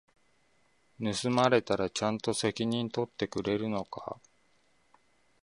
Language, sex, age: Japanese, male, 30-39